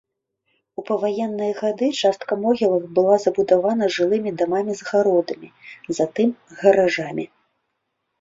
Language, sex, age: Belarusian, female, 30-39